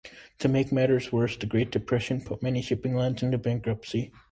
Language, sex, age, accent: English, male, 19-29, United States English